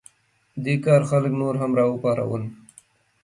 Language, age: Pashto, 19-29